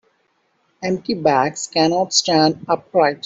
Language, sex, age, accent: English, male, 30-39, India and South Asia (India, Pakistan, Sri Lanka)